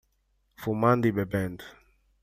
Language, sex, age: Portuguese, male, 30-39